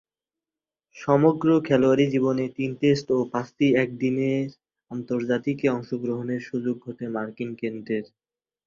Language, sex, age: Bengali, male, under 19